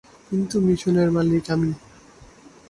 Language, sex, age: Bengali, male, 19-29